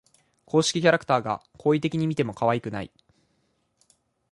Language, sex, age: Japanese, male, 19-29